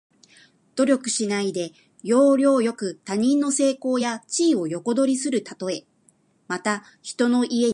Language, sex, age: Japanese, female, 50-59